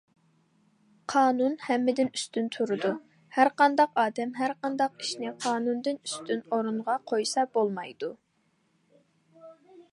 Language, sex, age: Uyghur, female, under 19